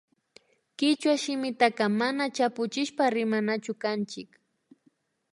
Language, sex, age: Imbabura Highland Quichua, female, 30-39